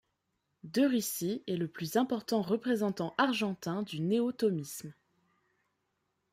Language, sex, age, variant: French, female, 19-29, Français de métropole